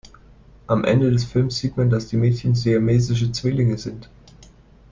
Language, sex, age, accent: German, male, 19-29, Deutschland Deutsch